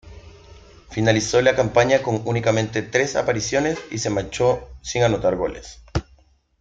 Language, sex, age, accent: Spanish, male, 30-39, Andino-Pacífico: Colombia, Perú, Ecuador, oeste de Bolivia y Venezuela andina